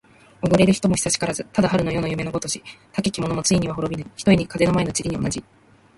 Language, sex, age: Japanese, female, 19-29